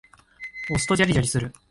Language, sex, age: Japanese, male, 19-29